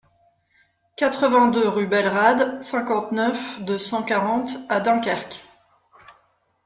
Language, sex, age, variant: French, female, 40-49, Français de métropole